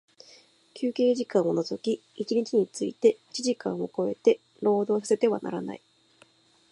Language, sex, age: Japanese, female, 19-29